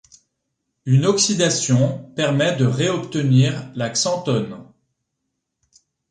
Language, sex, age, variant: French, male, 30-39, Français de métropole